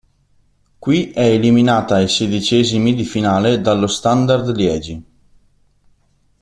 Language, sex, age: Italian, male, 19-29